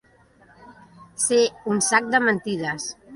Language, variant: Catalan, Central